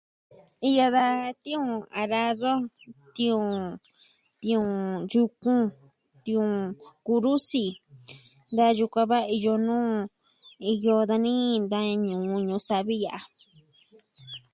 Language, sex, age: Southwestern Tlaxiaco Mixtec, female, 19-29